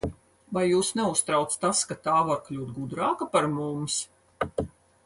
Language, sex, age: Latvian, female, 50-59